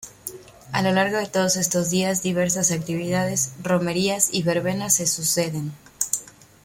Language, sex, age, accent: Spanish, female, 19-29, México